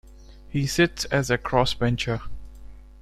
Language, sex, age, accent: English, male, 19-29, India and South Asia (India, Pakistan, Sri Lanka)